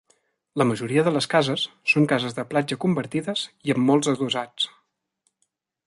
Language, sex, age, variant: Catalan, male, 19-29, Central